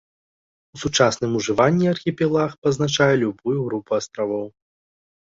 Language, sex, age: Belarusian, male, 19-29